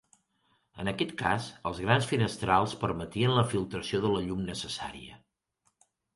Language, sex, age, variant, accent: Catalan, male, 40-49, Central, tarragoní